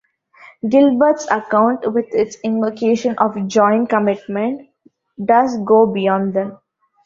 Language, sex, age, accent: English, female, 19-29, India and South Asia (India, Pakistan, Sri Lanka)